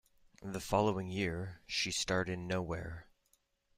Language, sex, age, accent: English, male, 30-39, United States English